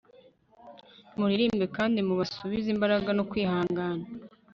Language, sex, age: Kinyarwanda, female, 19-29